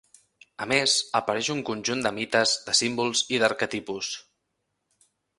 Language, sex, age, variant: Catalan, male, 19-29, Central